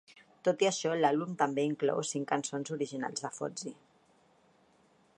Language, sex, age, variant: Catalan, female, 40-49, Central